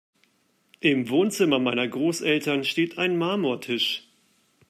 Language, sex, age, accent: German, male, 30-39, Deutschland Deutsch